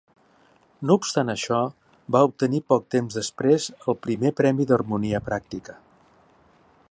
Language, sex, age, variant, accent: Catalan, male, 60-69, Central, central